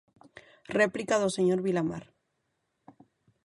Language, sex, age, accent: Galician, female, 30-39, Oriental (común en zona oriental); Normativo (estándar)